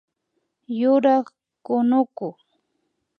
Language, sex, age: Imbabura Highland Quichua, female, under 19